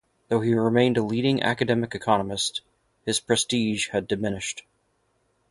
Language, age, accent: English, 30-39, United States English